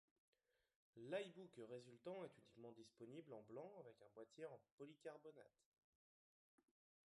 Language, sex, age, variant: French, male, 19-29, Français de métropole